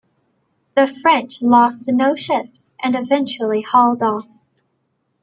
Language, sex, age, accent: English, female, 19-29, United States English